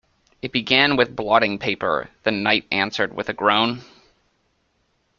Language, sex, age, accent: English, male, 19-29, United States English